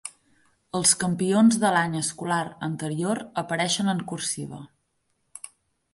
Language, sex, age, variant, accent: Catalan, female, 19-29, Central, Oriental